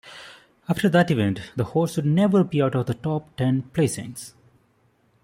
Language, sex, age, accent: English, male, 19-29, India and South Asia (India, Pakistan, Sri Lanka)